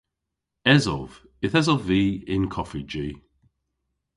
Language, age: Cornish, 50-59